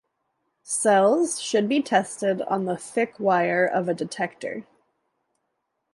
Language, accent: English, United States English